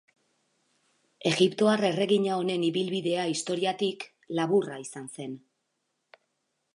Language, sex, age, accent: Basque, female, 40-49, Erdialdekoa edo Nafarra (Gipuzkoa, Nafarroa)